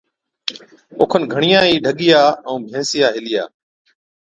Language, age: Od, 50-59